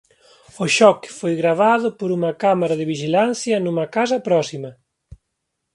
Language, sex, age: Galician, male, 40-49